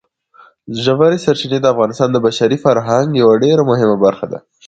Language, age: Pashto, 19-29